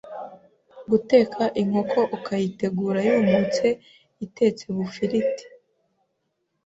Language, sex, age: Kinyarwanda, female, 19-29